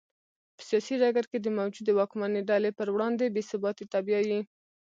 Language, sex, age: Pashto, female, 19-29